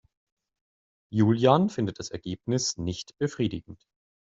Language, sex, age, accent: German, male, 40-49, Deutschland Deutsch